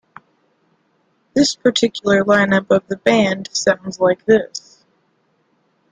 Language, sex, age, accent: English, female, 19-29, United States English